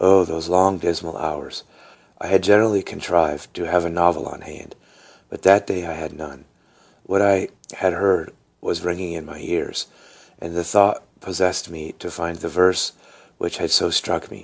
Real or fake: real